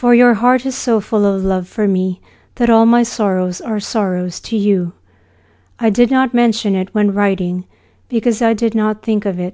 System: none